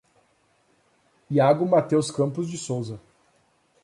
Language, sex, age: Portuguese, male, 19-29